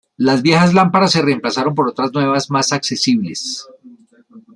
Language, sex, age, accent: Spanish, male, 60-69, Caribe: Cuba, Venezuela, Puerto Rico, República Dominicana, Panamá, Colombia caribeña, México caribeño, Costa del golfo de México